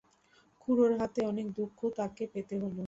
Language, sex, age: Bengali, female, 19-29